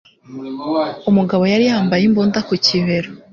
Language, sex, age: Kinyarwanda, female, 19-29